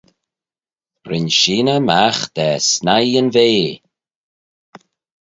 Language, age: Manx, 40-49